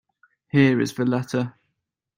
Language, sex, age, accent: English, male, 19-29, England English